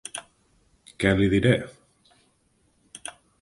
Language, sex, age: Catalan, male, 40-49